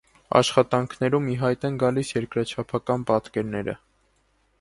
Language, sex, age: Armenian, male, 19-29